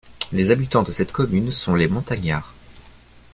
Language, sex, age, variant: French, male, 19-29, Français de métropole